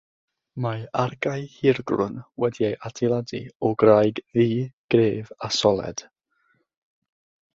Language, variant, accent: Welsh, South-Eastern Welsh, Y Deyrnas Unedig Cymraeg